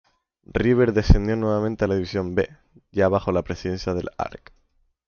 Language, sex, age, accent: Spanish, male, 19-29, España: Centro-Sur peninsular (Madrid, Toledo, Castilla-La Mancha); España: Islas Canarias